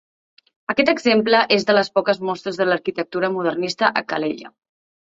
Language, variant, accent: Catalan, Central, Barceloní